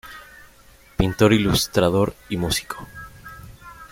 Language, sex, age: Spanish, male, under 19